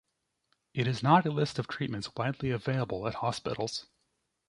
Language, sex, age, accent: English, male, 30-39, United States English